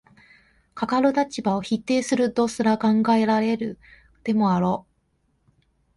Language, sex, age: Japanese, female, 19-29